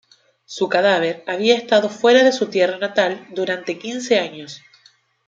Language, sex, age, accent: Spanish, female, 19-29, Chileno: Chile, Cuyo